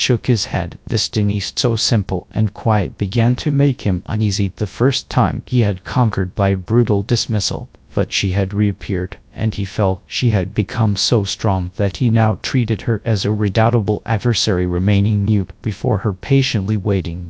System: TTS, GradTTS